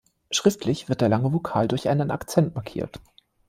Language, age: German, 30-39